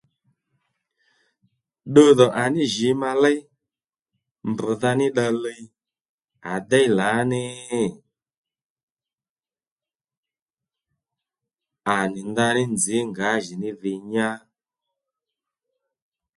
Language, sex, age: Lendu, male, 30-39